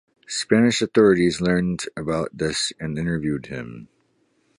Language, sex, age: English, male, 40-49